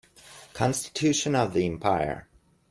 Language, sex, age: English, male, 30-39